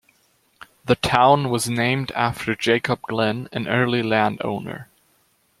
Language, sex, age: English, male, under 19